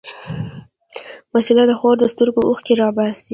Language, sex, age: Pashto, female, under 19